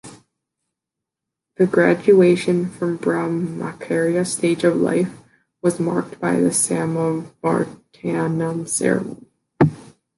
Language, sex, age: English, female, under 19